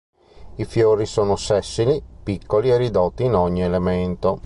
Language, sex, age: Italian, male, 50-59